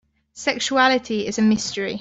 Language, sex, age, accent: English, female, 30-39, England English